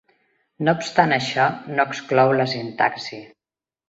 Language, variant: Catalan, Central